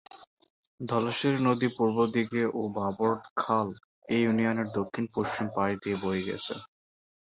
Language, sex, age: Bengali, male, under 19